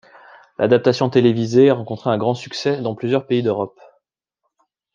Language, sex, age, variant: French, male, 19-29, Français de métropole